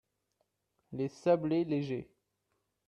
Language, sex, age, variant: French, male, 19-29, Français de métropole